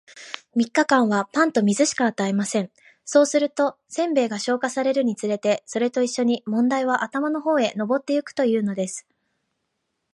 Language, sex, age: Japanese, female, 19-29